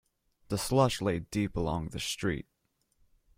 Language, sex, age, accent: English, male, 19-29, United States English